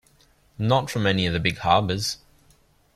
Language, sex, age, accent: English, male, 19-29, Australian English